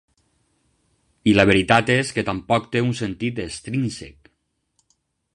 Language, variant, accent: Catalan, Alacantí, valencià